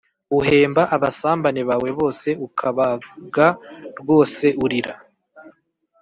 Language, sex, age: Kinyarwanda, male, 19-29